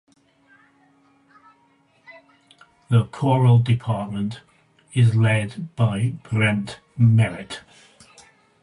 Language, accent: English, England English